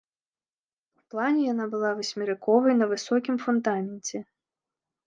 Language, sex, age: Belarusian, female, 19-29